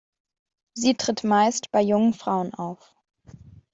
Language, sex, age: German, female, under 19